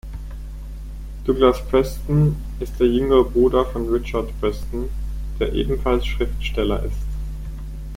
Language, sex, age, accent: German, male, 19-29, Deutschland Deutsch; Schweizerdeutsch